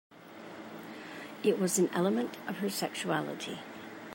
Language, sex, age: English, female, 60-69